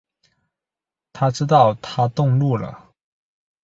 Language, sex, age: Chinese, male, 30-39